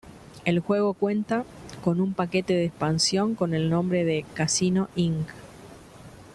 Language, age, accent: Spanish, 50-59, Rioplatense: Argentina, Uruguay, este de Bolivia, Paraguay